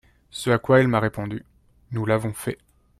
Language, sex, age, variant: French, male, 19-29, Français de métropole